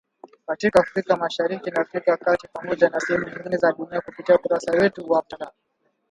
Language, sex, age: Swahili, male, 19-29